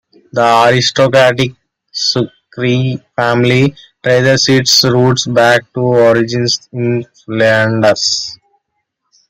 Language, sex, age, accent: English, male, under 19, India and South Asia (India, Pakistan, Sri Lanka)